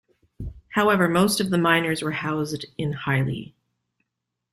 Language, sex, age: English, female, 40-49